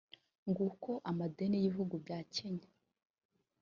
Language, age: Kinyarwanda, 19-29